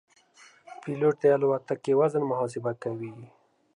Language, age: Pashto, 30-39